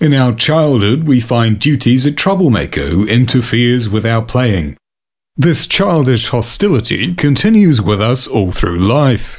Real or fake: real